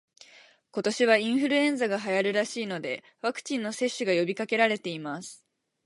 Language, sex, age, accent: Japanese, female, 19-29, 標準語